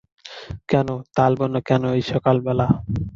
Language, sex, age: Bengali, male, 19-29